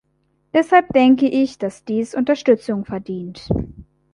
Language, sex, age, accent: German, male, under 19, Deutschland Deutsch